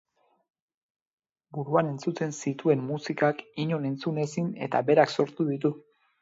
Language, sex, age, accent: Basque, male, 30-39, Mendebalekoa (Araba, Bizkaia, Gipuzkoako mendebaleko herri batzuk)